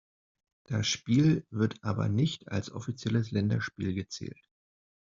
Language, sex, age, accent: German, male, 40-49, Deutschland Deutsch